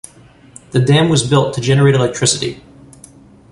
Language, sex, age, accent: English, male, 30-39, United States English